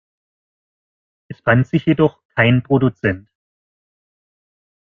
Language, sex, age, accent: German, male, 40-49, Deutschland Deutsch